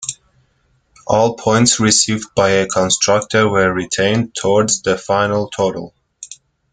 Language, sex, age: English, male, 19-29